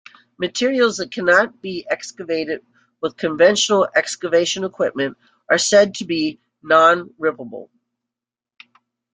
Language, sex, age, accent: English, female, 60-69, United States English